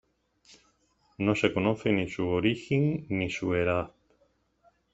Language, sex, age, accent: Spanish, male, 40-49, España: Sur peninsular (Andalucia, Extremadura, Murcia)